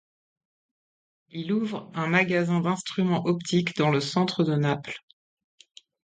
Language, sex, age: French, female, 40-49